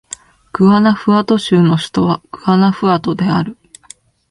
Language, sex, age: Japanese, female, 19-29